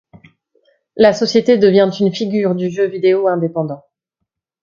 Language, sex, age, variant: French, female, 30-39, Français de métropole